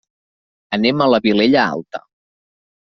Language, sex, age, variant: Catalan, male, 30-39, Central